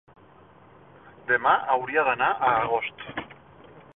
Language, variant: Catalan, Septentrional